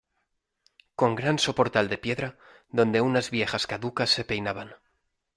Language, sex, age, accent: Spanish, male, 19-29, España: Centro-Sur peninsular (Madrid, Toledo, Castilla-La Mancha)